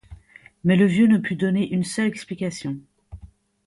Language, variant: French, Français de métropole